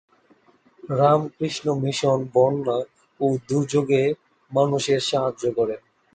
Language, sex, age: Bengali, male, 19-29